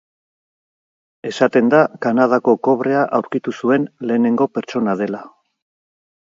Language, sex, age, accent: Basque, male, 50-59, Erdialdekoa edo Nafarra (Gipuzkoa, Nafarroa)